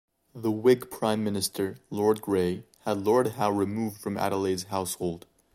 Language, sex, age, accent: English, male, 19-29, United States English